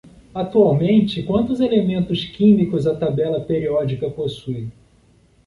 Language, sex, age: Portuguese, male, 40-49